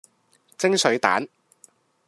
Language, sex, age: Cantonese, male, 30-39